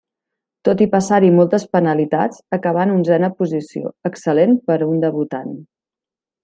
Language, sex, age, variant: Catalan, female, 40-49, Central